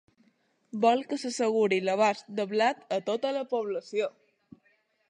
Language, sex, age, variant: Catalan, female, under 19, Balear